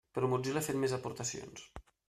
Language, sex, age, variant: Catalan, male, 30-39, Nord-Occidental